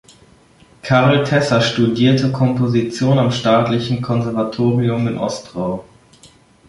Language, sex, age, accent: German, male, under 19, Deutschland Deutsch